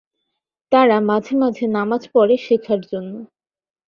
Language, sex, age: Bengali, female, 19-29